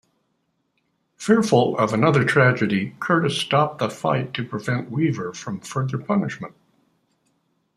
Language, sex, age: English, male, 80-89